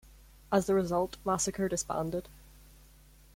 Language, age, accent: English, 19-29, Irish English